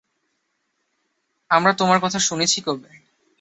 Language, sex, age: Bengali, male, 19-29